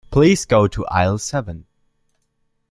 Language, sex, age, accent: English, male, 19-29, United States English